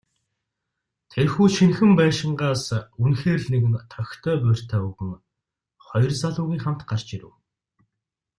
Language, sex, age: Mongolian, male, 30-39